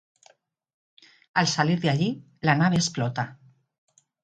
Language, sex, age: Spanish, female, 40-49